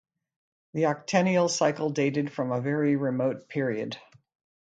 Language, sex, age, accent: English, female, 60-69, United States English